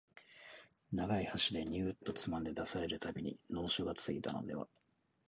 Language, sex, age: Japanese, male, 19-29